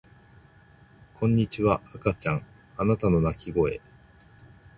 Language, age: Japanese, 40-49